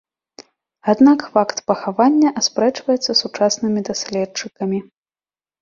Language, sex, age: Belarusian, female, 19-29